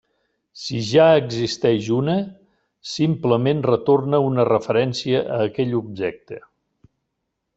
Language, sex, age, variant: Catalan, male, 60-69, Central